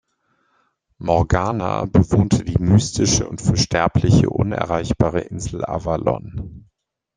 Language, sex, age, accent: German, male, 50-59, Deutschland Deutsch